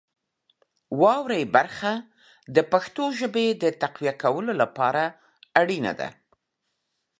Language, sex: Pashto, female